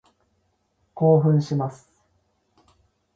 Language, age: Japanese, 40-49